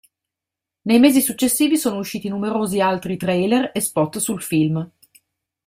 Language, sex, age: Italian, female, 40-49